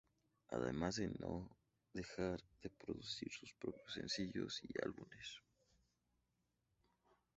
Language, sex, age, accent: Spanish, male, 19-29, México